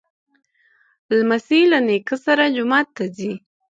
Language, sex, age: Pashto, female, 30-39